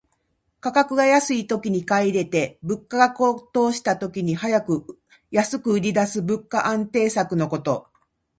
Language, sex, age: Japanese, female, 50-59